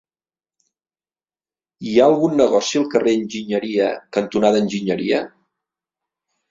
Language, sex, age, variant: Catalan, male, 40-49, Central